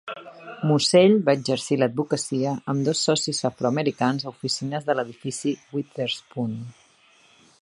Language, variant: Catalan, Central